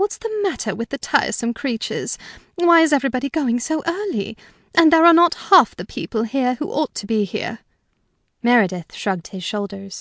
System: none